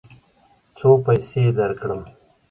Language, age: Pashto, 60-69